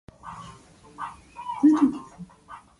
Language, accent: English, United States English